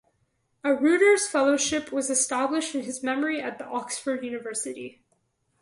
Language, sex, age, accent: English, female, under 19, United States English